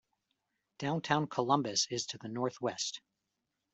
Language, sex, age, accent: English, male, 40-49, United States English